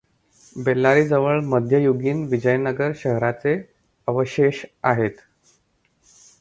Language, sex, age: Marathi, male, 30-39